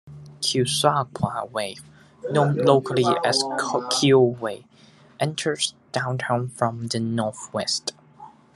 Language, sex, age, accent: English, male, under 19, Hong Kong English